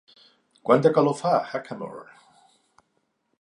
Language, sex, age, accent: Catalan, male, 60-69, Neutre